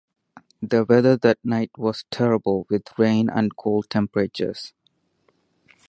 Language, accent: English, India and South Asia (India, Pakistan, Sri Lanka)